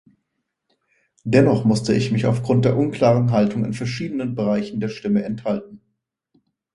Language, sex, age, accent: German, male, 19-29, Deutschland Deutsch